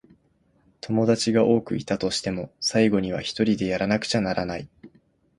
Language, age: Japanese, 19-29